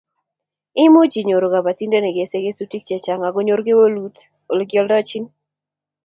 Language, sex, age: Kalenjin, female, 19-29